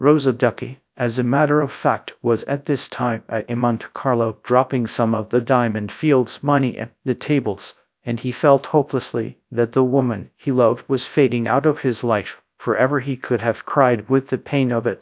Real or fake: fake